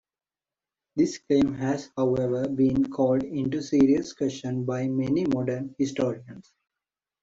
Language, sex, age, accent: English, male, 19-29, England English